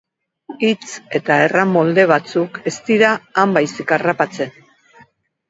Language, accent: Basque, Erdialdekoa edo Nafarra (Gipuzkoa, Nafarroa)